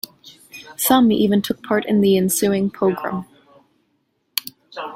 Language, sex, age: English, female, 19-29